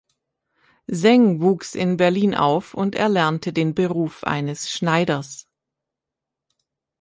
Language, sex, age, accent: German, female, 30-39, Deutschland Deutsch